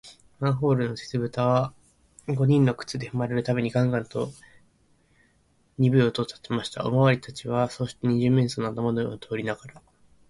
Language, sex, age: Japanese, male, 19-29